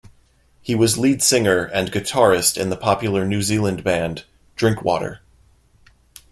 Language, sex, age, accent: English, male, 19-29, United States English